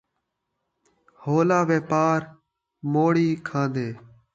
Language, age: Saraiki, under 19